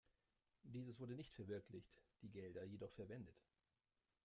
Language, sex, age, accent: German, male, 30-39, Deutschland Deutsch